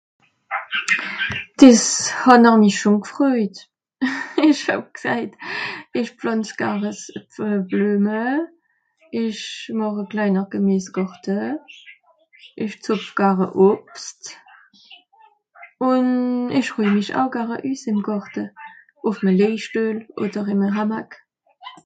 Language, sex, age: Swiss German, female, 30-39